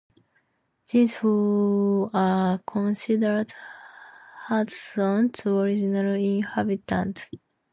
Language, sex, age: English, female, 19-29